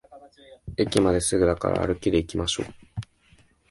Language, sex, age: Japanese, male, 19-29